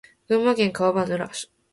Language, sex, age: Japanese, female, 19-29